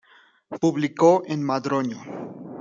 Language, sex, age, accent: Spanish, male, 19-29, México